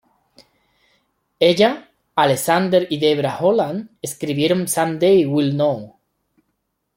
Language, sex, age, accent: Spanish, male, 30-39, España: Sur peninsular (Andalucia, Extremadura, Murcia)